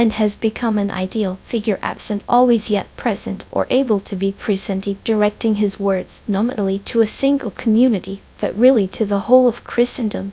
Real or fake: fake